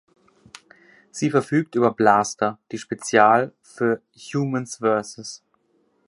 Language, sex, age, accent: German, male, 30-39, Deutschland Deutsch